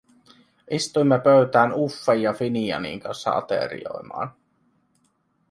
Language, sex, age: Finnish, male, 19-29